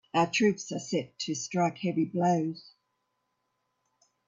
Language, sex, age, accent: English, female, 70-79, Australian English